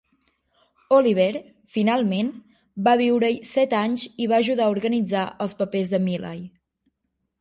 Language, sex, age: Catalan, female, 19-29